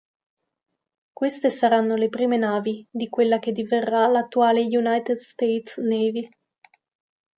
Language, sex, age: Italian, female, 19-29